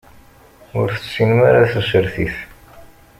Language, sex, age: Kabyle, male, 40-49